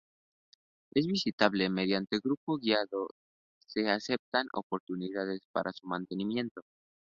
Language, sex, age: Spanish, male, 19-29